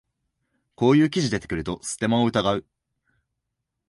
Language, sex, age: Japanese, male, 19-29